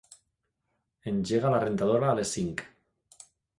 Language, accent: Catalan, nord-occidental; valencià; Tortosí